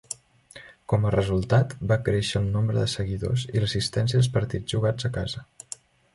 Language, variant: Catalan, Central